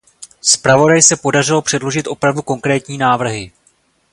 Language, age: Czech, 30-39